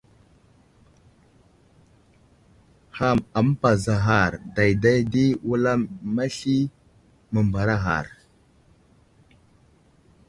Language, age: Wuzlam, 19-29